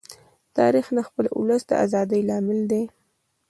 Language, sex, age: Pashto, female, 19-29